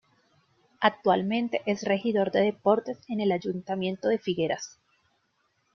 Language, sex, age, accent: Spanish, female, 19-29, Andino-Pacífico: Colombia, Perú, Ecuador, oeste de Bolivia y Venezuela andina